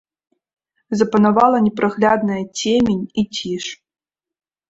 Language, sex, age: Belarusian, female, 19-29